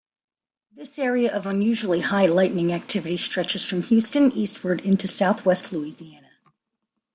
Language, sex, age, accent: English, female, 50-59, United States English